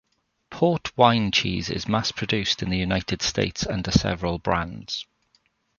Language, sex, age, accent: English, male, 40-49, Welsh English